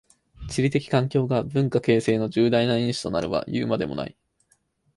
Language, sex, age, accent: Japanese, male, 19-29, 標準語